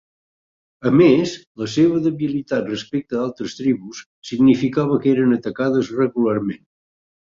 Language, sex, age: Catalan, male, 60-69